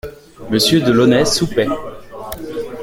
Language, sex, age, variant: French, male, 19-29, Français de métropole